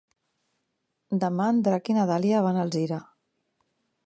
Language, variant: Catalan, Central